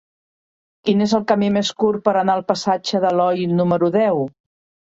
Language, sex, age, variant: Catalan, female, 50-59, Central